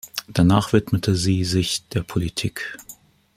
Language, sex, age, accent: German, male, 40-49, Deutschland Deutsch